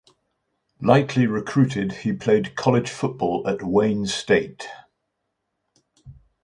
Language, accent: English, England English